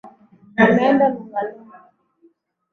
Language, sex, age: Swahili, female, 19-29